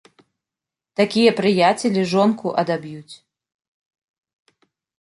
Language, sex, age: Belarusian, female, 30-39